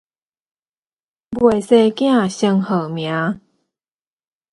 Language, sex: Min Nan Chinese, female